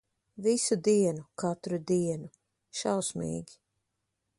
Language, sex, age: Latvian, female, 30-39